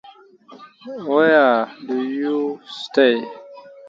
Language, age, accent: English, 19-29, England English